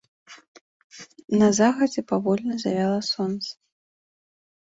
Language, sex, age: Belarusian, female, 30-39